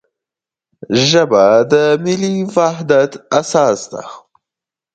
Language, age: Pashto, 19-29